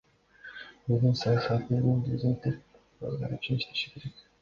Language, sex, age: Kyrgyz, male, under 19